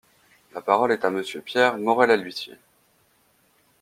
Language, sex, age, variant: French, male, 19-29, Français de métropole